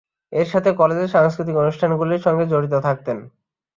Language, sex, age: Bengali, male, 19-29